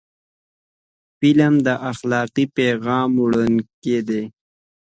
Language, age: Pashto, 19-29